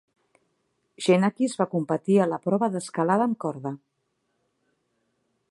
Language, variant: Catalan, Central